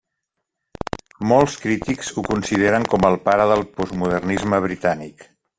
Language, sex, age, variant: Catalan, male, 50-59, Central